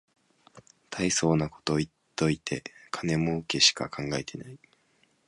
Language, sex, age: Japanese, male, 19-29